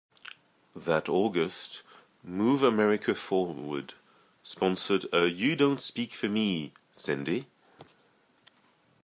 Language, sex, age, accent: English, male, 30-39, England English